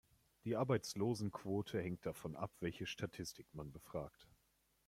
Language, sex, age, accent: German, male, 19-29, Deutschland Deutsch